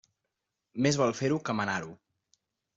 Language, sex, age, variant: Catalan, male, 19-29, Central